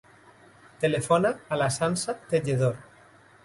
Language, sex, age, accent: Catalan, male, 30-39, valencià